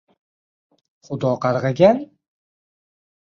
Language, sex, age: Uzbek, male, under 19